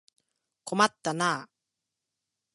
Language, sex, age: Japanese, male, 19-29